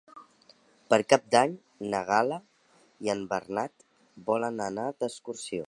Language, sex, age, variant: Catalan, male, 19-29, Central